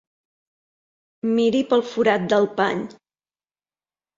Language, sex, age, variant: Catalan, female, 40-49, Central